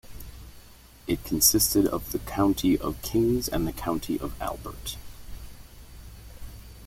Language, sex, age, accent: English, male, 30-39, United States English